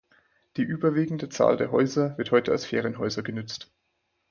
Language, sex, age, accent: German, male, 19-29, Deutschland Deutsch; Österreichisches Deutsch